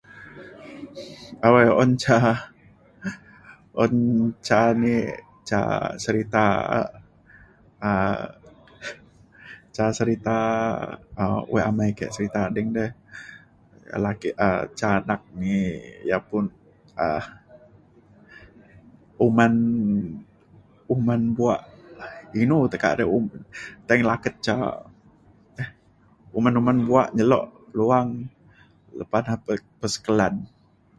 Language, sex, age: Mainstream Kenyah, male, 30-39